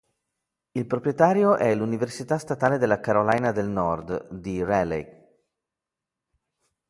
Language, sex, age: Italian, male, 40-49